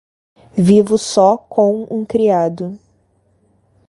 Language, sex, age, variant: Portuguese, female, 30-39, Portuguese (Brasil)